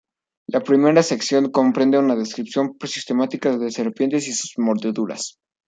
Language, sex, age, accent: Spanish, male, under 19, México